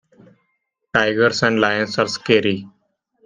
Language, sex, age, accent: English, male, 19-29, India and South Asia (India, Pakistan, Sri Lanka)